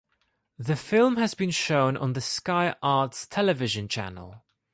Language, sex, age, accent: English, male, 19-29, England English